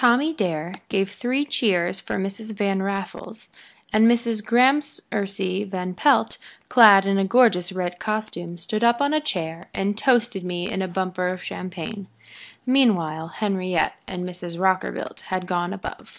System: none